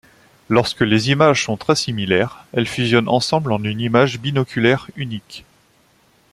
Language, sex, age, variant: French, male, 19-29, Français de métropole